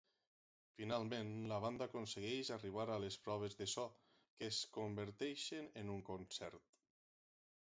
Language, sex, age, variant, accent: Catalan, male, 30-39, Valencià meridional, central; valencià